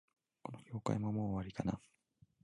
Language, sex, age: Japanese, male, 19-29